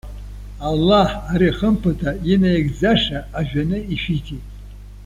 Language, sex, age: Abkhazian, male, 70-79